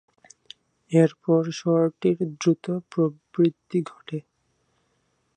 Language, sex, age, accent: Bengali, male, 19-29, প্রমিত বাংলা